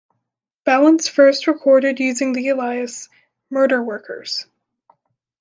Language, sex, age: English, female, under 19